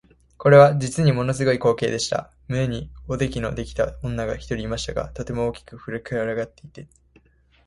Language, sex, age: Japanese, male, 19-29